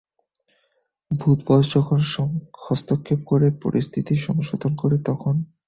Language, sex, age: Bengali, male, 19-29